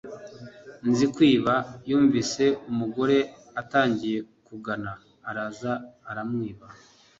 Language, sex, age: Kinyarwanda, male, 40-49